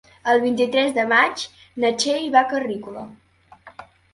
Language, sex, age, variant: Catalan, female, under 19, Central